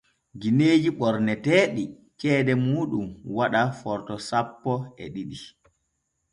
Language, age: Borgu Fulfulde, 30-39